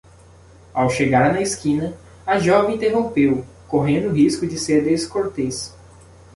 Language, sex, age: Portuguese, male, 19-29